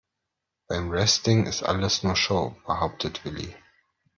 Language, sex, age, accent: German, male, 30-39, Deutschland Deutsch